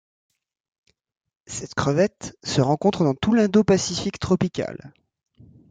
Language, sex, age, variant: French, male, 19-29, Français de métropole